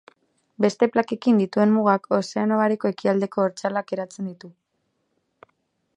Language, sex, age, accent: Basque, female, 19-29, Mendebalekoa (Araba, Bizkaia, Gipuzkoako mendebaleko herri batzuk)